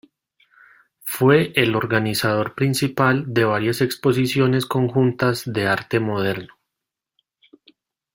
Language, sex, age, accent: Spanish, male, 30-39, Andino-Pacífico: Colombia, Perú, Ecuador, oeste de Bolivia y Venezuela andina